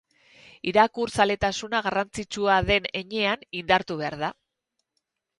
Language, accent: Basque, Erdialdekoa edo Nafarra (Gipuzkoa, Nafarroa)